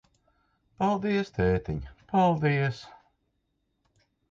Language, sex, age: Latvian, male, 50-59